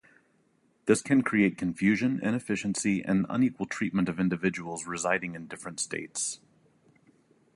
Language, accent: English, United States English